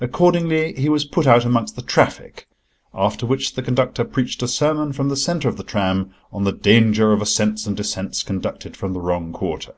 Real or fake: real